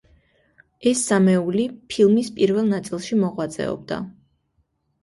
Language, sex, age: Georgian, female, 19-29